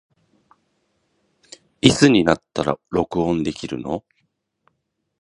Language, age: Japanese, 50-59